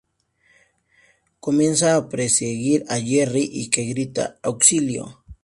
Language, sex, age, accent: Spanish, male, 19-29, México